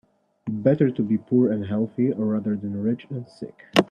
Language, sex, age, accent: English, male, 19-29, Canadian English